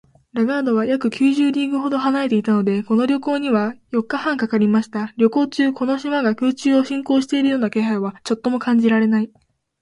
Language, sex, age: Japanese, female, 19-29